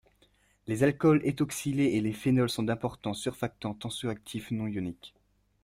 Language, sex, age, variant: French, male, under 19, Français de métropole